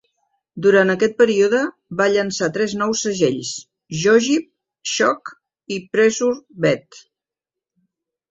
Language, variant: Catalan, Central